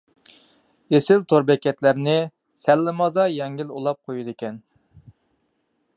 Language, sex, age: Uyghur, male, 30-39